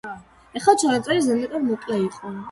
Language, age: Georgian, under 19